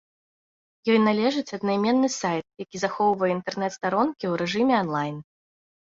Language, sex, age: Belarusian, female, 19-29